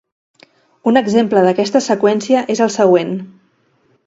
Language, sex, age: Catalan, female, 40-49